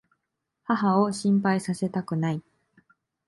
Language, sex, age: Japanese, female, 19-29